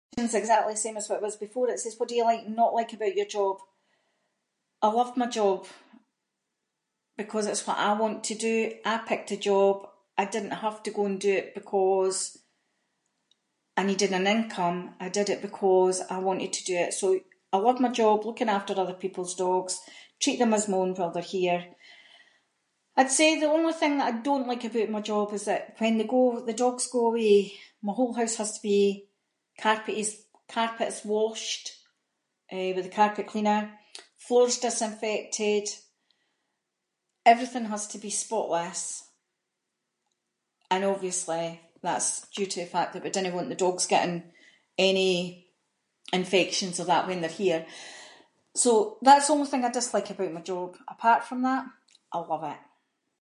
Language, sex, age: Scots, female, 50-59